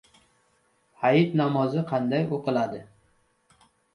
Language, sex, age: Uzbek, male, 30-39